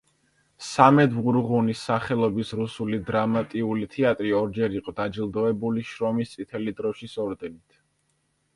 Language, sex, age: Georgian, male, under 19